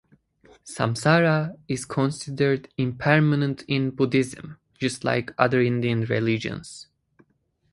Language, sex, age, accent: English, male, 19-29, United States English